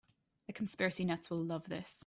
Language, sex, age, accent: English, female, 19-29, England English